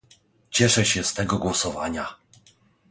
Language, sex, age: Polish, male, 30-39